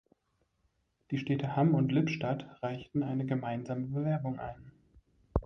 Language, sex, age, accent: German, male, 19-29, Deutschland Deutsch